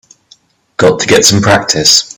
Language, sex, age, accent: English, male, 30-39, England English